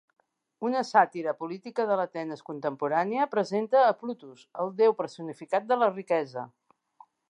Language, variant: Catalan, Central